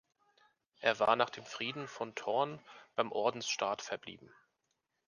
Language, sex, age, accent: German, male, 30-39, Deutschland Deutsch